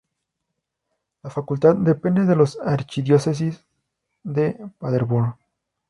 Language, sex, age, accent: Spanish, male, 19-29, México